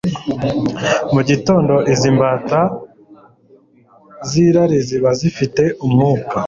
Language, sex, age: Kinyarwanda, male, 19-29